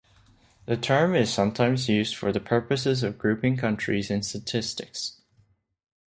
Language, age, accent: English, under 19, Canadian English